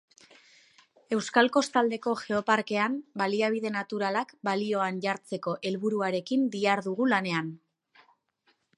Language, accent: Basque, Mendebalekoa (Araba, Bizkaia, Gipuzkoako mendebaleko herri batzuk)